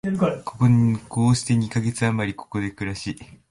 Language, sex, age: Japanese, male, 19-29